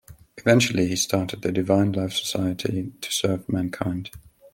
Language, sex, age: English, male, 19-29